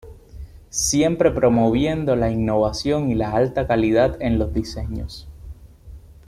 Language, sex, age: Spanish, male, 19-29